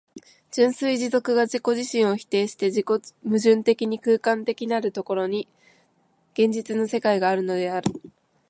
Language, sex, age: Japanese, female, 19-29